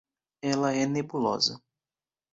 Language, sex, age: Portuguese, male, 19-29